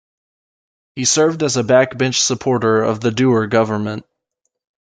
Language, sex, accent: English, male, United States English